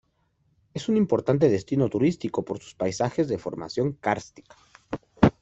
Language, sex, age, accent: Spanish, male, 30-39, México